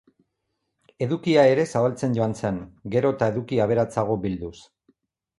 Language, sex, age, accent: Basque, male, 50-59, Mendebalekoa (Araba, Bizkaia, Gipuzkoako mendebaleko herri batzuk)